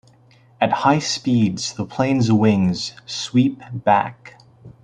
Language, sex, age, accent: English, male, 19-29, United States English